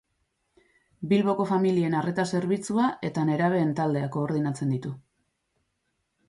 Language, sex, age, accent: Basque, female, 40-49, Mendebalekoa (Araba, Bizkaia, Gipuzkoako mendebaleko herri batzuk)